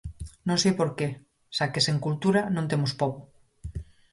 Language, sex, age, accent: Galician, female, 30-39, Normativo (estándar)